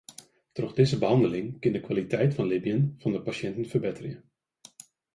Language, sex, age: Western Frisian, male, 19-29